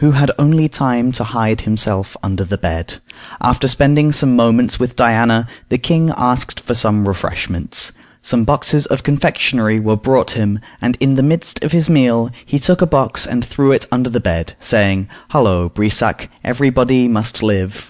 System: none